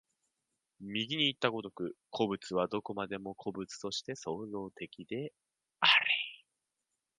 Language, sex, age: Japanese, male, 19-29